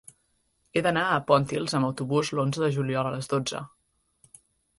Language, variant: Catalan, Central